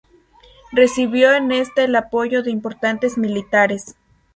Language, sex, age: Spanish, female, under 19